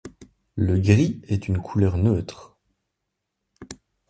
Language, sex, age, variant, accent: French, male, 19-29, Français d'Europe, Français de Suisse